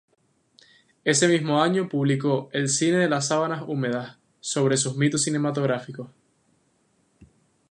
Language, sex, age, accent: Spanish, male, 19-29, España: Islas Canarias